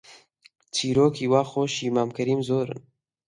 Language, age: Central Kurdish, 19-29